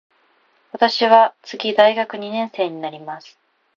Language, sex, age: Japanese, female, 19-29